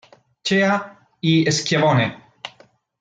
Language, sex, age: Spanish, male, 30-39